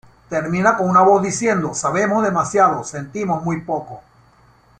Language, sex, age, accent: Spanish, male, 60-69, Caribe: Cuba, Venezuela, Puerto Rico, República Dominicana, Panamá, Colombia caribeña, México caribeño, Costa del golfo de México